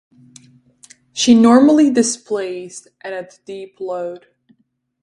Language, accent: English, Czech